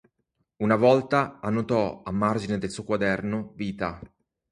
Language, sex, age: Italian, male, 30-39